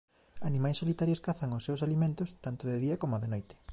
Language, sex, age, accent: Galician, male, 19-29, Central (gheada)